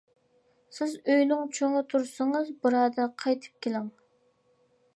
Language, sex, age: Uyghur, female, 19-29